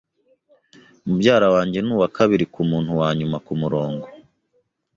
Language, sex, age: Kinyarwanda, male, 19-29